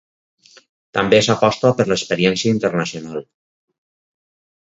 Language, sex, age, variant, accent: Catalan, male, 60-69, Valencià meridional, valencià